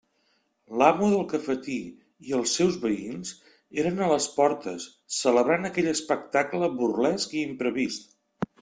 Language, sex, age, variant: Catalan, male, 50-59, Central